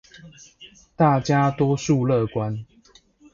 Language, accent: Chinese, 出生地：桃園市